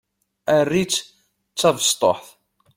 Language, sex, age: Kabyle, male, 30-39